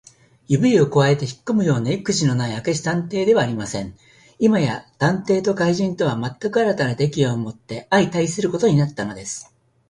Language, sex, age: Japanese, male, 60-69